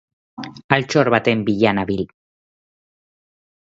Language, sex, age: Basque, female, 40-49